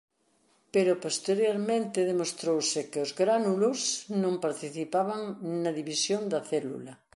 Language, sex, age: Galician, female, 60-69